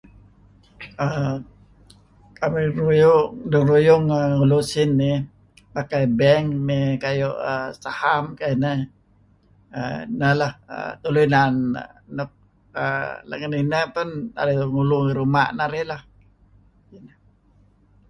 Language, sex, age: Kelabit, male, 70-79